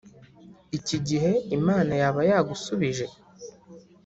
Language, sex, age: Kinyarwanda, male, under 19